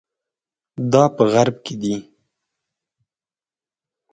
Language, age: Pashto, 19-29